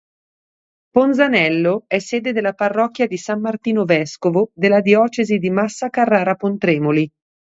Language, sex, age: Italian, female, 40-49